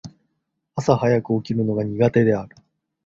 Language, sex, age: Japanese, male, 40-49